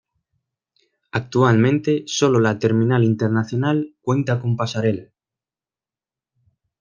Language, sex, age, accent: Spanish, male, 19-29, España: Centro-Sur peninsular (Madrid, Toledo, Castilla-La Mancha)